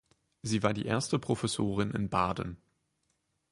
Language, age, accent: German, 19-29, Deutschland Deutsch